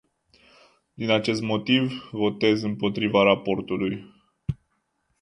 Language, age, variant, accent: Romanian, 30-39, Romanian-Romania, Muntenesc